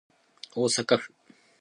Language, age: Japanese, 19-29